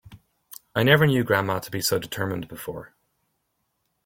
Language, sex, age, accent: English, male, 30-39, Irish English